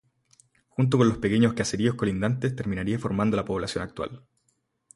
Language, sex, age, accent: Spanish, male, 19-29, Chileno: Chile, Cuyo